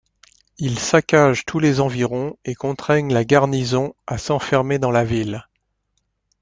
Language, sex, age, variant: French, male, 60-69, Français de métropole